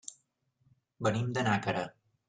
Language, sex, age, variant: Catalan, male, 40-49, Central